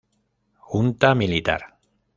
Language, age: Spanish, 30-39